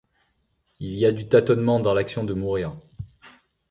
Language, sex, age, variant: French, male, 40-49, Français de métropole